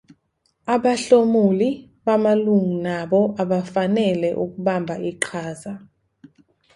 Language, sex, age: Zulu, female, 19-29